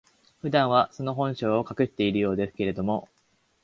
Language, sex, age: Japanese, male, under 19